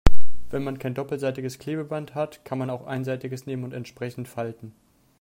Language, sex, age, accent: German, male, 19-29, Deutschland Deutsch